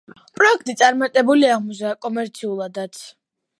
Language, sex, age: Georgian, female, under 19